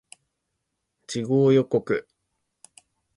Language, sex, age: Japanese, male, 30-39